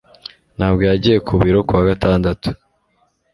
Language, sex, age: Kinyarwanda, male, 19-29